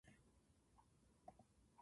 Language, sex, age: Japanese, female, 50-59